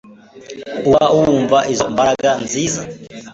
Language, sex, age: Kinyarwanda, male, 19-29